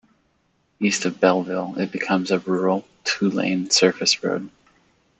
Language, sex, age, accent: English, male, 30-39, United States English